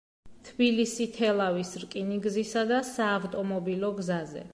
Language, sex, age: Georgian, female, 30-39